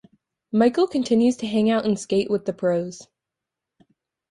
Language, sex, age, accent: English, female, under 19, United States English